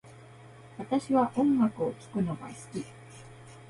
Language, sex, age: Japanese, female, 19-29